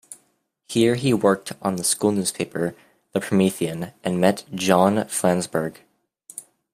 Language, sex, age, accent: English, male, under 19, United States English